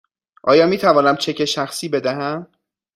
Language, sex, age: Persian, male, 30-39